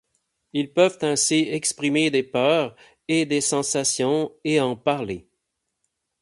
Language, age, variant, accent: French, 30-39, Français d'Amérique du Nord, Français du Canada